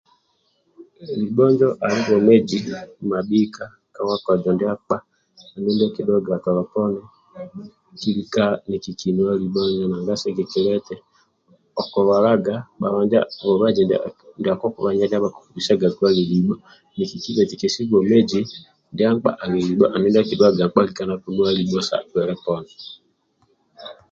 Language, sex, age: Amba (Uganda), male, 30-39